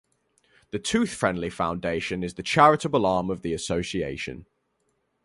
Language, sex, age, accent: English, male, 90+, England English